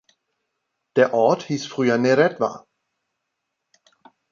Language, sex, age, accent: German, male, 50-59, Deutschland Deutsch